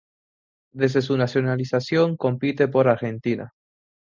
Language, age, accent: Spanish, 19-29, España: Islas Canarias